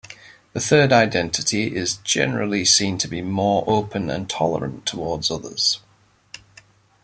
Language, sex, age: English, male, 40-49